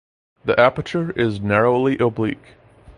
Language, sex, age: English, male, 19-29